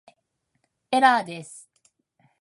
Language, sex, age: Japanese, female, 40-49